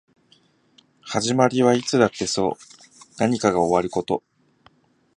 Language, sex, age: Japanese, male, 30-39